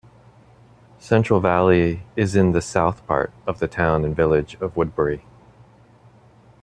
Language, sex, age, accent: English, male, 40-49, United States English